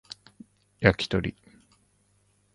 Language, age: Japanese, 50-59